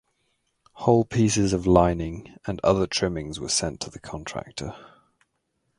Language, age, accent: English, 19-29, England English